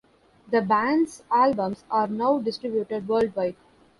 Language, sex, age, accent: English, female, 19-29, India and South Asia (India, Pakistan, Sri Lanka)